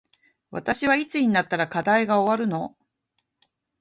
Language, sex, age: Japanese, female, 50-59